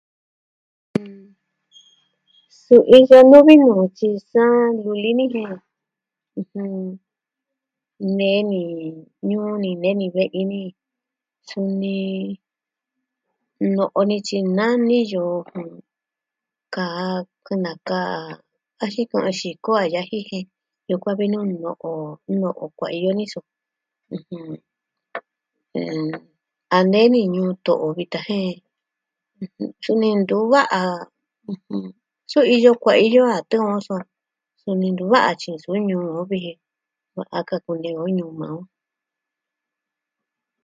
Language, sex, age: Southwestern Tlaxiaco Mixtec, female, 60-69